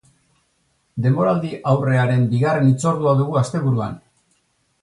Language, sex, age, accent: Basque, male, 60-69, Erdialdekoa edo Nafarra (Gipuzkoa, Nafarroa)